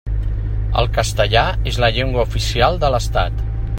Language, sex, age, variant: Catalan, male, 40-49, Central